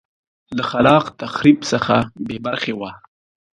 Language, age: Pashto, 19-29